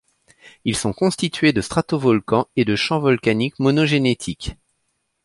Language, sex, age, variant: French, male, 30-39, Français de métropole